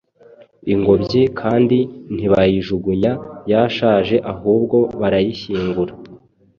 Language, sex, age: Kinyarwanda, male, 40-49